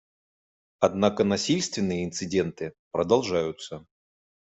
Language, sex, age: Russian, male, 40-49